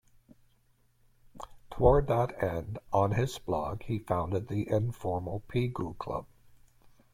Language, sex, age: English, male, 70-79